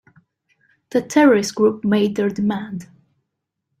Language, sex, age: English, female, 19-29